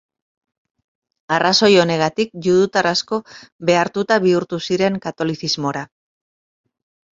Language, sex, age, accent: Basque, female, 50-59, Mendebalekoa (Araba, Bizkaia, Gipuzkoako mendebaleko herri batzuk)